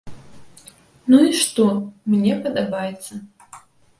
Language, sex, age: Belarusian, female, 19-29